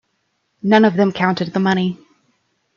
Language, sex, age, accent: English, female, 19-29, United States English